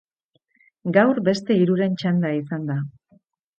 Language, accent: Basque, Erdialdekoa edo Nafarra (Gipuzkoa, Nafarroa)